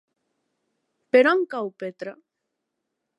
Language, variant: Catalan, Nord-Occidental